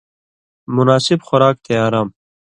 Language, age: Indus Kohistani, 30-39